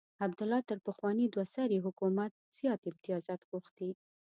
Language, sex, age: Pashto, female, 30-39